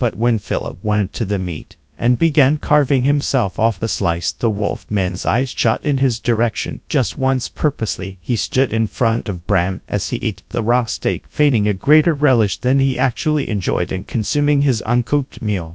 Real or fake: fake